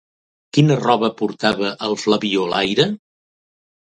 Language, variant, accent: Catalan, Central, central